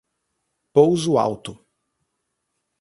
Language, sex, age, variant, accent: Portuguese, male, 19-29, Portuguese (Brasil), Paulista